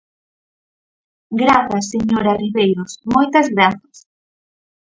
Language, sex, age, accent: Galician, female, under 19, Normativo (estándar)